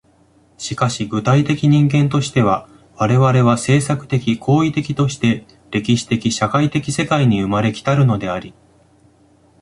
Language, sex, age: Japanese, male, 19-29